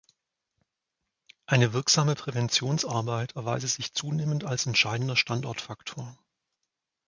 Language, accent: German, Deutschland Deutsch